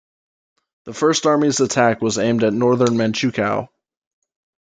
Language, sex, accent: English, male, United States English